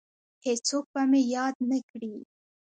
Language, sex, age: Pashto, female, 19-29